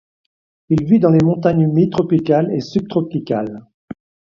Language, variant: French, Français de métropole